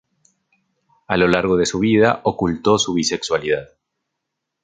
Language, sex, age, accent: Spanish, male, 30-39, Andino-Pacífico: Colombia, Perú, Ecuador, oeste de Bolivia y Venezuela andina